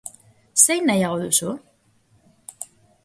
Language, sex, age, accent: Basque, female, 30-39, Mendebalekoa (Araba, Bizkaia, Gipuzkoako mendebaleko herri batzuk)